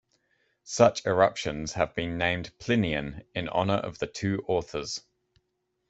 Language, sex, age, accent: English, male, 30-39, England English